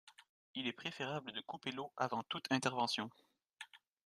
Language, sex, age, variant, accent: French, male, 19-29, Français d'Amérique du Nord, Français du Canada